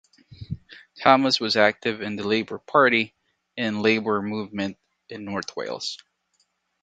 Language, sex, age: English, male, 19-29